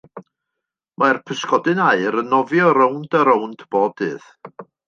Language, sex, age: Welsh, male, 60-69